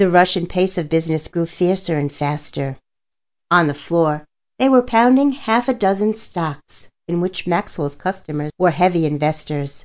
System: none